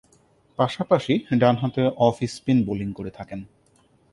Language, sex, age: Bengali, male, 19-29